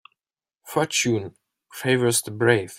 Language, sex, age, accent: English, male, 19-29, United States English